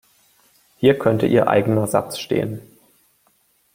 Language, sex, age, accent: German, male, 19-29, Deutschland Deutsch